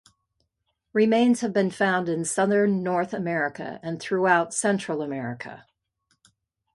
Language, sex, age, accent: English, female, 60-69, United States English